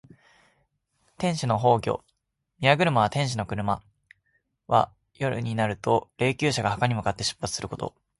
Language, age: Japanese, 19-29